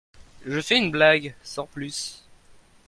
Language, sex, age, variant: French, male, under 19, Français de métropole